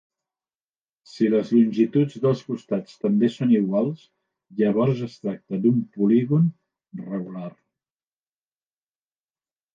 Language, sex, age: Catalan, male, 60-69